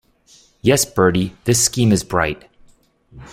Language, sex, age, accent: English, male, 40-49, United States English